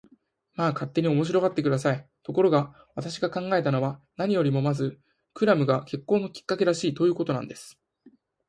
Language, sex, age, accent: Japanese, male, 19-29, 標準語